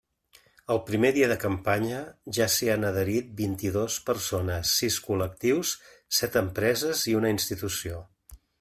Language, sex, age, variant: Catalan, male, 50-59, Central